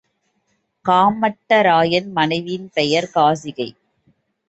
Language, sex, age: Tamil, female, 30-39